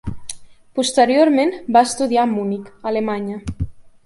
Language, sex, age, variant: Catalan, female, 19-29, Central